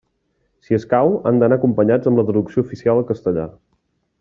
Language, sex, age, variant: Catalan, male, 19-29, Central